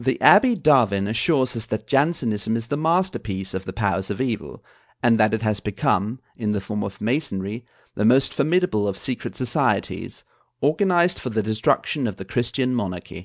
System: none